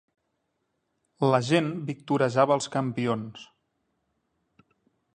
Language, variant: Catalan, Central